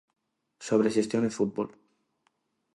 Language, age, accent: Galician, 19-29, Neofalante